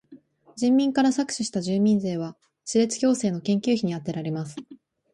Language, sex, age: Japanese, female, 19-29